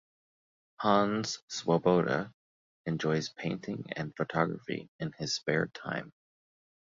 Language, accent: English, United States English